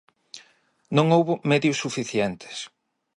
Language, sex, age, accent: Galician, male, 40-49, Normativo (estándar)